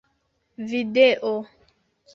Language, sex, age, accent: Esperanto, female, 19-29, Internacia